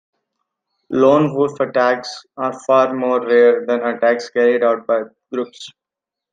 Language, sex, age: English, male, 19-29